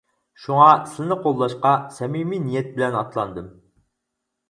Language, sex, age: Uyghur, male, 19-29